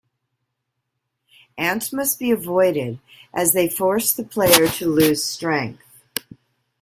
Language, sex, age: English, female, 50-59